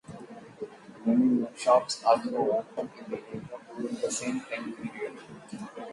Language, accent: English, United States English; India and South Asia (India, Pakistan, Sri Lanka)